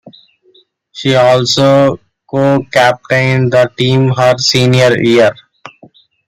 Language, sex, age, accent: English, male, under 19, India and South Asia (India, Pakistan, Sri Lanka)